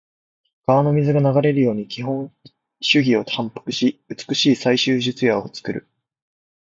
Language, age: Japanese, 19-29